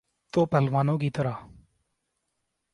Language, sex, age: Urdu, male, 19-29